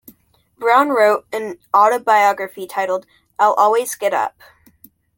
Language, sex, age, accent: English, male, under 19, United States English